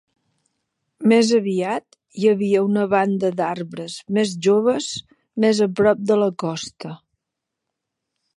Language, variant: Catalan, Central